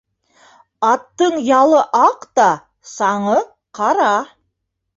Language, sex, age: Bashkir, female, 30-39